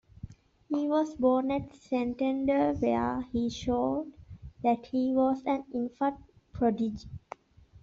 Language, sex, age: English, female, 19-29